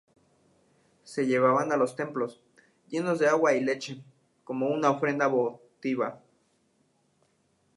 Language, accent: Spanish, México